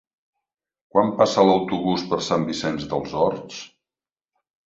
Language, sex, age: Catalan, male, 50-59